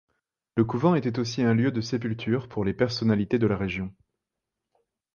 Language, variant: French, Français de métropole